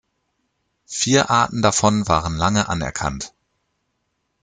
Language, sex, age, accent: German, male, 40-49, Deutschland Deutsch